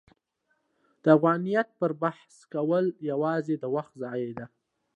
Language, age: Pashto, 19-29